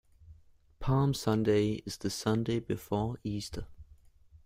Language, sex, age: English, male, 19-29